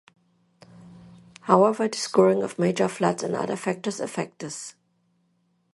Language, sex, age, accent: English, female, under 19, United States English